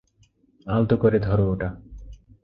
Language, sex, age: Bengali, male, 19-29